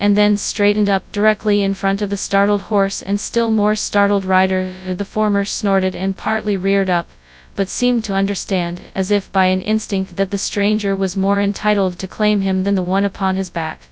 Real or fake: fake